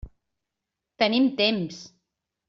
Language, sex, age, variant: Catalan, female, 50-59, Central